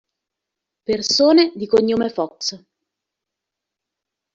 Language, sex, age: Italian, female, 40-49